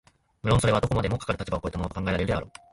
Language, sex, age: Japanese, male, 19-29